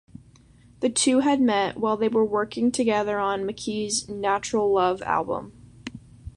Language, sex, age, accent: English, female, under 19, United States English